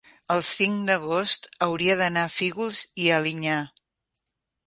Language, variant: Catalan, Central